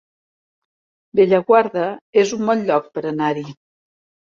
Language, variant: Catalan, Central